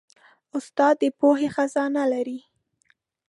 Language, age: Pashto, 19-29